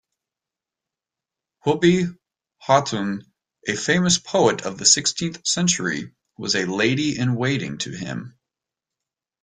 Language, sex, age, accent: English, male, 19-29, United States English